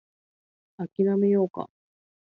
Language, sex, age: Japanese, female, 30-39